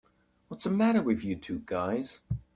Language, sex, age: English, male, 19-29